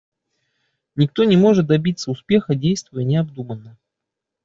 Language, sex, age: Russian, male, 30-39